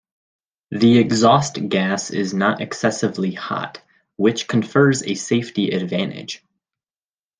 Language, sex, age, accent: English, male, 19-29, United States English